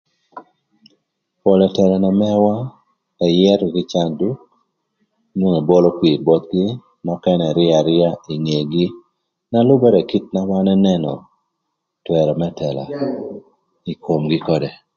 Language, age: Thur, 40-49